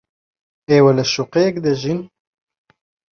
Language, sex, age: Central Kurdish, male, 19-29